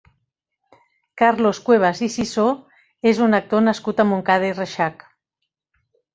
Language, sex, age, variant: Catalan, female, 50-59, Central